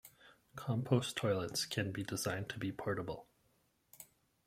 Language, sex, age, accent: English, male, 30-39, Canadian English